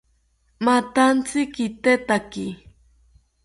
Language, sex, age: South Ucayali Ashéninka, female, under 19